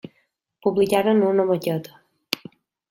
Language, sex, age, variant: Catalan, female, 19-29, Balear